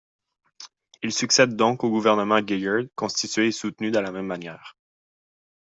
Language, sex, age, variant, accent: French, male, 19-29, Français d'Amérique du Nord, Français du Canada